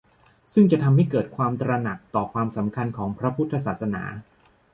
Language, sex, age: Thai, male, 40-49